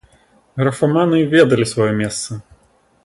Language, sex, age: Belarusian, male, 30-39